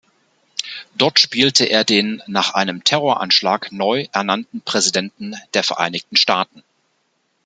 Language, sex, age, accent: German, male, 40-49, Deutschland Deutsch